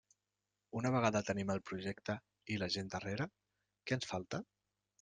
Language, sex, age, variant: Catalan, male, 30-39, Central